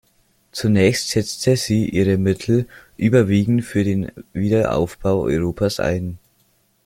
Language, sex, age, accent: German, male, 90+, Österreichisches Deutsch